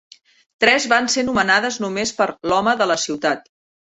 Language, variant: Catalan, Central